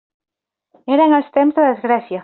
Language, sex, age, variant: Catalan, female, 19-29, Central